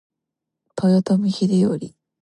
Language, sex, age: Japanese, female, 19-29